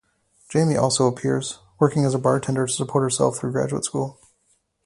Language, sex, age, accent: English, male, 30-39, United States English